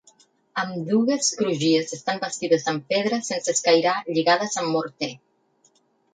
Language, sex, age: Catalan, female, 50-59